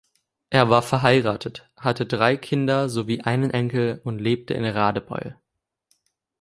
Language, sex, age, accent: German, male, under 19, Deutschland Deutsch